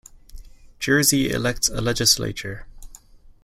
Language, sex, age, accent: English, male, 30-39, Canadian English